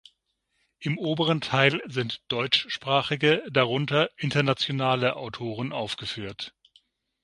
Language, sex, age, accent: German, male, 50-59, Deutschland Deutsch; Süddeutsch